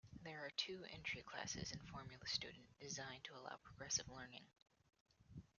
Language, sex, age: English, female, 19-29